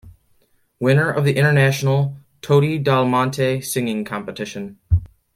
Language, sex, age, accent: English, male, under 19, United States English